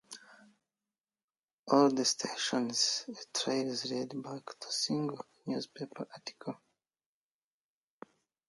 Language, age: English, 19-29